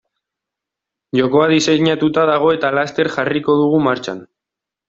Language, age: Basque, 19-29